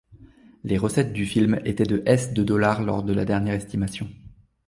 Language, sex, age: French, male, 19-29